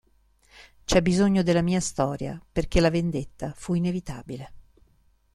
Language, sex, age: Italian, female, 50-59